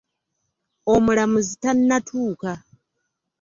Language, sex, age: Ganda, female, 50-59